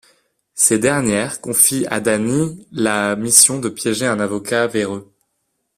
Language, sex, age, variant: French, male, 19-29, Français de métropole